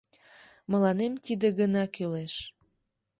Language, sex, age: Mari, female, 19-29